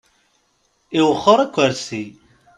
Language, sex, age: Kabyle, male, 30-39